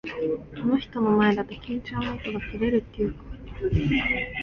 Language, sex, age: Japanese, female, 19-29